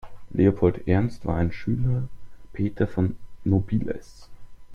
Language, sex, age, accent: German, male, under 19, Deutschland Deutsch